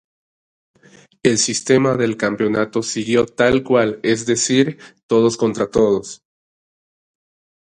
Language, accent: Spanish, Andino-Pacífico: Colombia, Perú, Ecuador, oeste de Bolivia y Venezuela andina